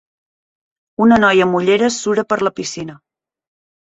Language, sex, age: Catalan, female, 40-49